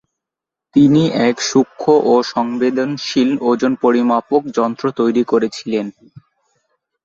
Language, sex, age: Bengali, male, under 19